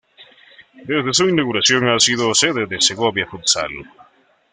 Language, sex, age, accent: Spanish, male, 30-39, América central